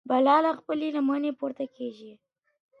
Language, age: Pashto, under 19